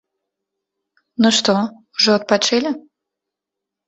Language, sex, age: Belarusian, female, 19-29